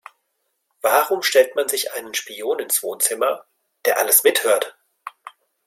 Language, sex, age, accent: German, male, 40-49, Deutschland Deutsch